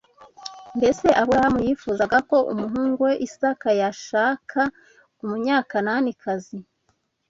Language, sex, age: Kinyarwanda, female, 19-29